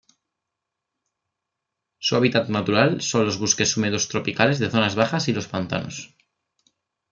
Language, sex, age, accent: Spanish, male, 19-29, España: Norte peninsular (Asturias, Castilla y León, Cantabria, País Vasco, Navarra, Aragón, La Rioja, Guadalajara, Cuenca)